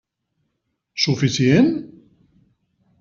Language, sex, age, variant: Catalan, male, 50-59, Central